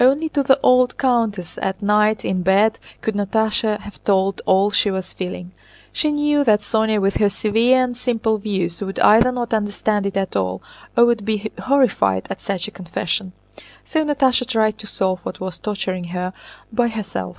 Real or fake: real